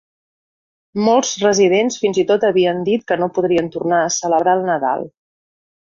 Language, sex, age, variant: Catalan, female, 50-59, Central